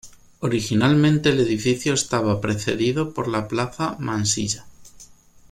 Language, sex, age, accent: Spanish, male, 19-29, España: Sur peninsular (Andalucia, Extremadura, Murcia)